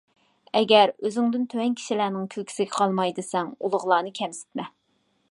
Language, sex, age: Uyghur, female, 30-39